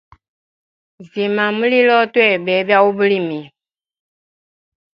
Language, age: Hemba, 19-29